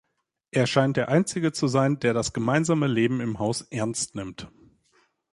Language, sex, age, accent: German, male, 19-29, Deutschland Deutsch